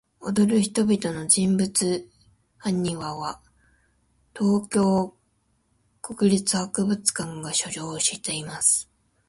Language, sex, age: Japanese, female, 19-29